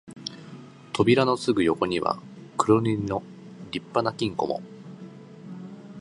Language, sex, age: Japanese, male, 30-39